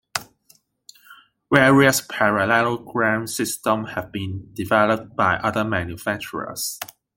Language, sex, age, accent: English, male, 19-29, Hong Kong English